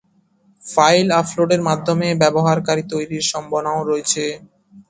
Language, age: Bengali, 19-29